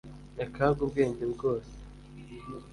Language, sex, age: Kinyarwanda, male, 19-29